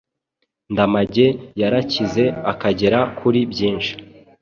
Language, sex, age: Kinyarwanda, male, 40-49